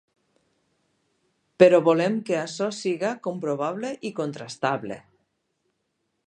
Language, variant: Catalan, Nord-Occidental